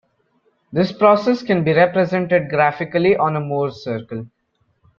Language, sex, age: English, male, under 19